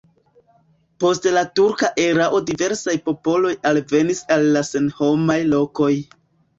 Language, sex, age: Esperanto, male, 19-29